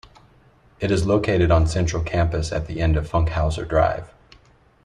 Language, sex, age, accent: English, male, 30-39, United States English